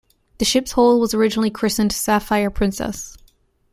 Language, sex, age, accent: English, female, 19-29, United States English